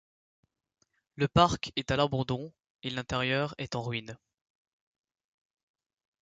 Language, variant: French, Français de métropole